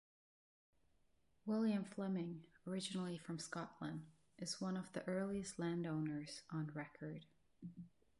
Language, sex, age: English, female, 30-39